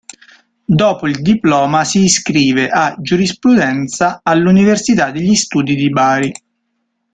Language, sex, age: Italian, male, 30-39